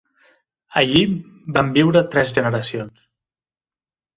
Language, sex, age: Catalan, male, 30-39